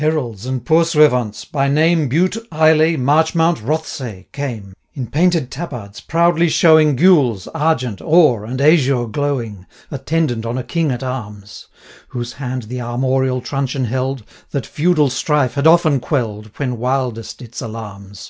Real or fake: real